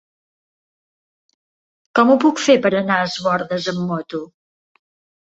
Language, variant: Catalan, Central